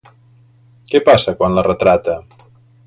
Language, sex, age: Catalan, male, 50-59